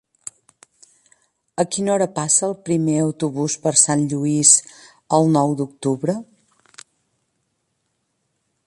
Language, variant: Catalan, Central